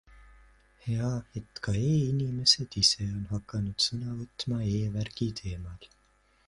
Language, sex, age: Estonian, male, 19-29